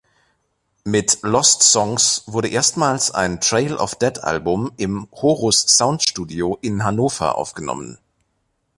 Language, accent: German, Deutschland Deutsch